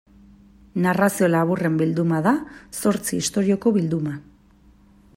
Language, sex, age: Basque, female, 30-39